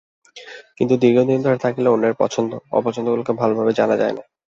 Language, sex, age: Bengali, male, 19-29